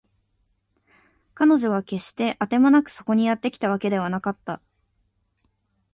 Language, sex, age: Japanese, female, 19-29